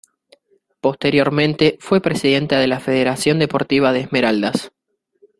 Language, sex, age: Spanish, male, 19-29